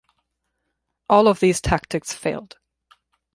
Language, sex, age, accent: English, female, 30-39, United States English